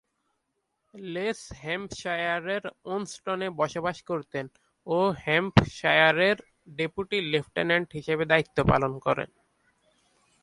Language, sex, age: Bengali, male, 19-29